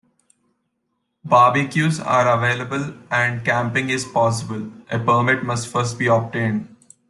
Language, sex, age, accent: English, male, 19-29, India and South Asia (India, Pakistan, Sri Lanka)